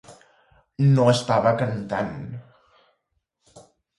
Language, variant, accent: Catalan, Central, Empordanès